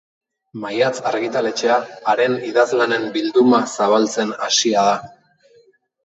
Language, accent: Basque, Erdialdekoa edo Nafarra (Gipuzkoa, Nafarroa)